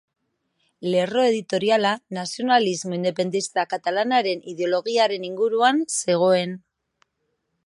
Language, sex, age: Basque, female, 40-49